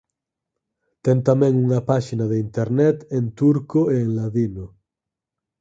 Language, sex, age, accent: Galician, male, 30-39, Normativo (estándar)